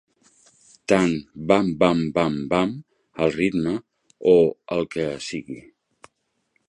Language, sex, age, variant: Catalan, male, 40-49, Central